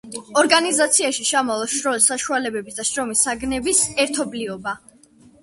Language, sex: Georgian, female